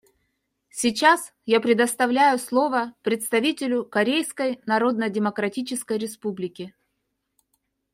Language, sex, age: Russian, female, 40-49